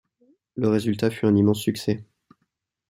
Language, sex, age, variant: French, male, 19-29, Français de métropole